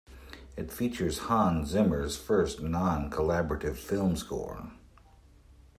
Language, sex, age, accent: English, male, 50-59, United States English